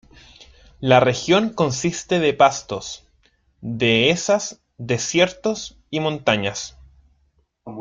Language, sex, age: Spanish, male, 19-29